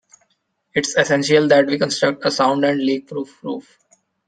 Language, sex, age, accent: English, male, 19-29, India and South Asia (India, Pakistan, Sri Lanka)